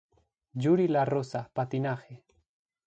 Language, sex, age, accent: Spanish, male, 19-29, España: Centro-Sur peninsular (Madrid, Toledo, Castilla-La Mancha)